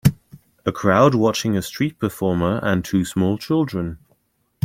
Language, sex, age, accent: English, male, 30-39, England English